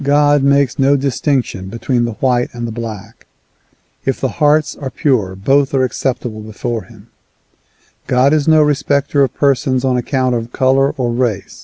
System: none